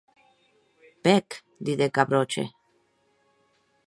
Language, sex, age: Occitan, female, 50-59